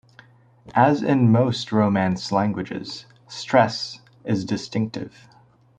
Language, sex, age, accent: English, male, 19-29, United States English